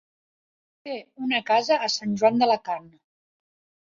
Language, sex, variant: Catalan, female, Nord-Occidental